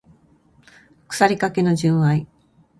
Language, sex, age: Japanese, female, 50-59